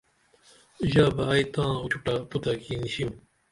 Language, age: Dameli, 40-49